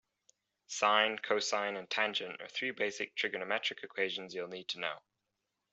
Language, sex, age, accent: English, male, 19-29, Southern African (South Africa, Zimbabwe, Namibia)